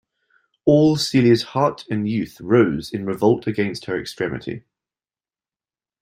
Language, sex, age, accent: English, male, 19-29, England English